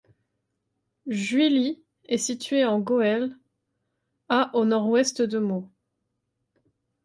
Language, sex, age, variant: French, female, 19-29, Français de métropole